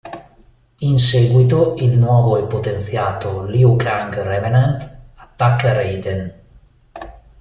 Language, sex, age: Italian, male, 40-49